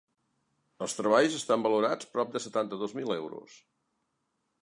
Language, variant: Catalan, Central